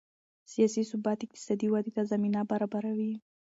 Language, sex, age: Pashto, female, 19-29